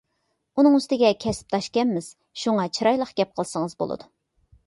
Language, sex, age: Uyghur, female, 30-39